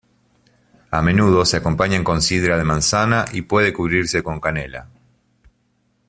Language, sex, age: Spanish, male, 40-49